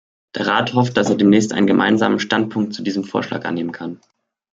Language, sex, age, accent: German, male, 19-29, Deutschland Deutsch